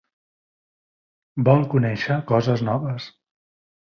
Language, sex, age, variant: Catalan, male, 30-39, Central